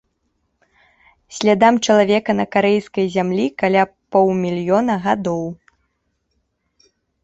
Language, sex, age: Belarusian, female, 19-29